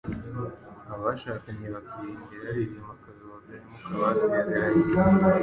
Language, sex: Kinyarwanda, male